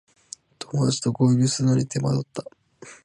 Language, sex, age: Japanese, male, 19-29